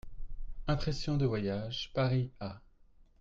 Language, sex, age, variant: French, male, 30-39, Français de métropole